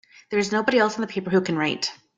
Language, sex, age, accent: English, female, 30-39, United States English